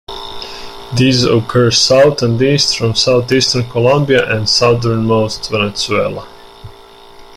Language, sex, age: English, male, 30-39